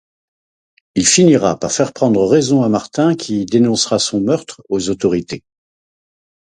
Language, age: French, 50-59